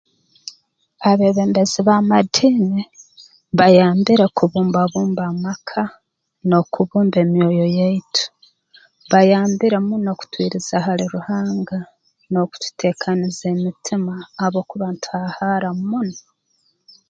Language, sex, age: Tooro, female, 40-49